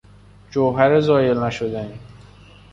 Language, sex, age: Persian, male, 19-29